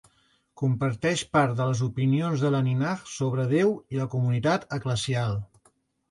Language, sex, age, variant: Catalan, male, 50-59, Central